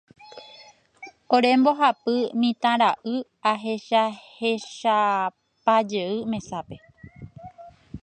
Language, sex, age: Guarani, female, 19-29